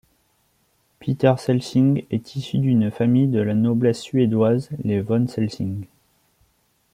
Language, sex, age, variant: French, male, 19-29, Français de métropole